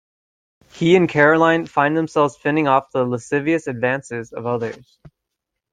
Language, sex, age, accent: English, male, 30-39, United States English